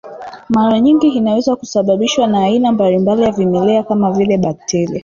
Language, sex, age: Swahili, female, 19-29